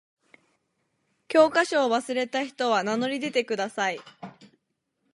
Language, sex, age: Japanese, female, 19-29